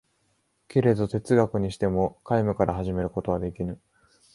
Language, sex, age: Japanese, male, 19-29